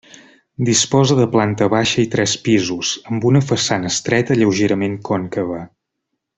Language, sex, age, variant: Catalan, male, 30-39, Central